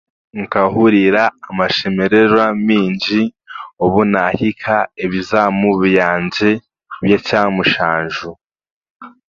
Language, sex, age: Chiga, male, 19-29